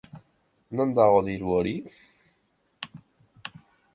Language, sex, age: Basque, male, under 19